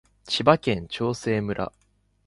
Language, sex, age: Japanese, male, 19-29